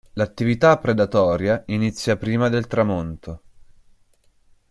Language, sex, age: Italian, male, 19-29